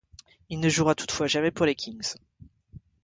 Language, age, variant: French, 30-39, Français de métropole